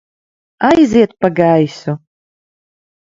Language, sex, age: Latvian, female, 30-39